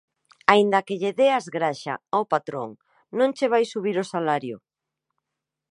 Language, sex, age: Galician, female, 40-49